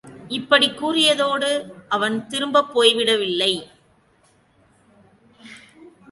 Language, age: Tamil, 40-49